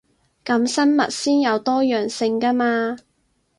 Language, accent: Cantonese, 广州音